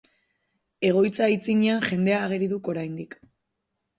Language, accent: Basque, Mendebalekoa (Araba, Bizkaia, Gipuzkoako mendebaleko herri batzuk)